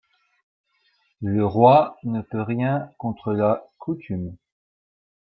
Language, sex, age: French, male, 30-39